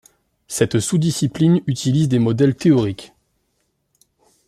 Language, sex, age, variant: French, male, 30-39, Français de métropole